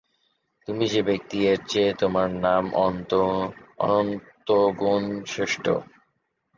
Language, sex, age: Bengali, male, 19-29